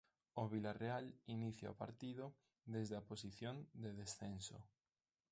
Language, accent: Galician, Normativo (estándar)